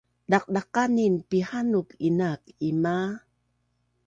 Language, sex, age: Bunun, female, 60-69